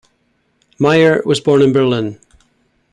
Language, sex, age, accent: English, male, 60-69, Scottish English